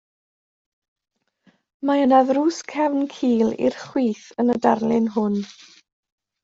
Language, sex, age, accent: Welsh, female, 50-59, Y Deyrnas Unedig Cymraeg